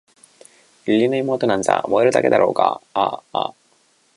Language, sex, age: Japanese, male, under 19